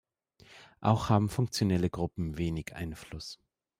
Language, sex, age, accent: German, male, 30-39, Deutschland Deutsch